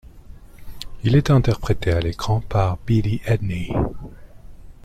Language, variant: French, Français de métropole